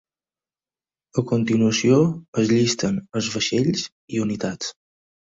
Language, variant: Catalan, Balear